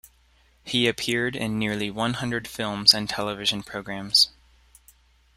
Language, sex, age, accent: English, male, 19-29, United States English